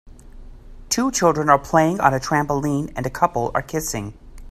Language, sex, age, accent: English, male, 40-49, United States English